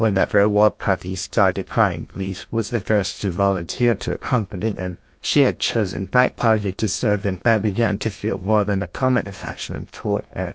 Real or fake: fake